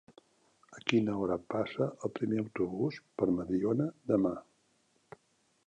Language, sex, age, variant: Catalan, male, 70-79, Central